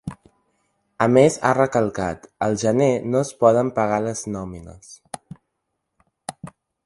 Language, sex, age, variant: Catalan, male, under 19, Central